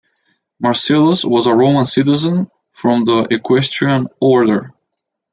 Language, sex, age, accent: English, male, 19-29, United States English